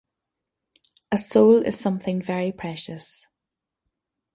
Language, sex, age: English, female, 50-59